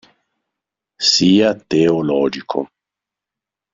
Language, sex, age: Italian, male, 40-49